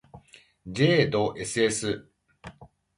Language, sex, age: Japanese, male, 40-49